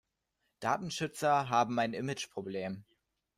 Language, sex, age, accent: German, male, under 19, Deutschland Deutsch